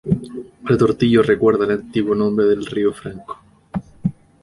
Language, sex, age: Spanish, male, 30-39